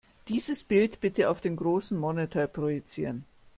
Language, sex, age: German, female, 50-59